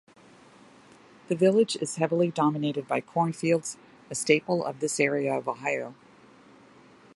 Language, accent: English, United States English